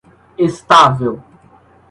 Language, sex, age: Portuguese, male, under 19